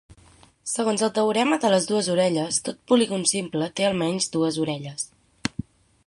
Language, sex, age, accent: Catalan, female, 19-29, central; septentrional